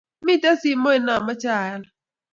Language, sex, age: Kalenjin, female, 40-49